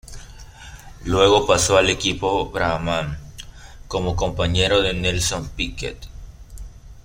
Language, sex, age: Spanish, male, under 19